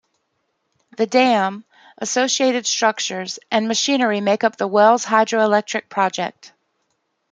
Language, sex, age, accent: English, female, 50-59, United States English